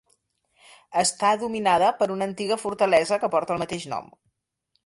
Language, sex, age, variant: Catalan, female, 50-59, Central